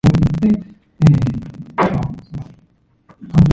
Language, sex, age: English, female, 19-29